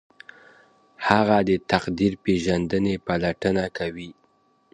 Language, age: Pashto, 19-29